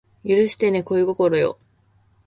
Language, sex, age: Japanese, female, 19-29